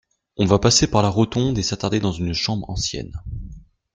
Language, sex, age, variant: French, male, 19-29, Français de métropole